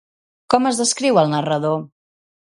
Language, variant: Catalan, Central